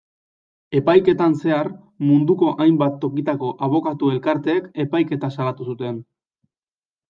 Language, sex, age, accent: Basque, male, 19-29, Erdialdekoa edo Nafarra (Gipuzkoa, Nafarroa)